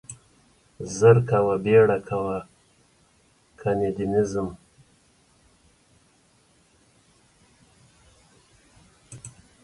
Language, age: Pashto, 60-69